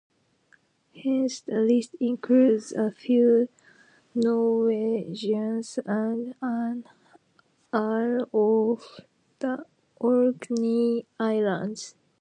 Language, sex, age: English, female, 19-29